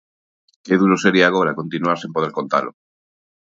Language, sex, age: Galician, male, 30-39